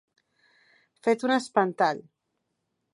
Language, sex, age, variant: Catalan, female, 40-49, Central